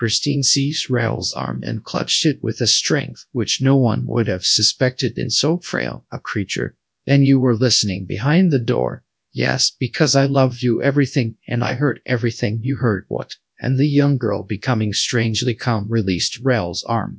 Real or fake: fake